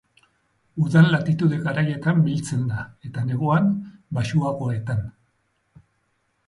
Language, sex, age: Basque, female, 40-49